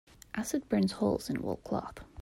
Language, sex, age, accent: English, female, 30-39, United States English